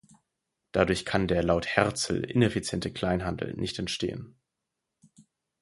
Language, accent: German, Deutschland Deutsch